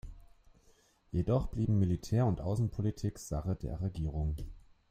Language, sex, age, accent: German, male, 30-39, Deutschland Deutsch